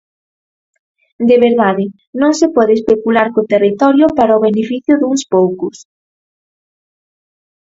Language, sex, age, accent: Galician, female, under 19, Normativo (estándar)